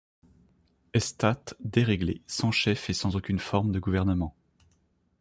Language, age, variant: French, 30-39, Français de métropole